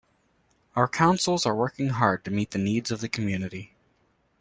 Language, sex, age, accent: English, male, 19-29, United States English